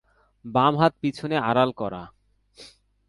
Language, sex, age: Bengali, male, 19-29